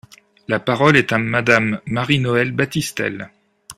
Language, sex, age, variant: French, male, 50-59, Français de métropole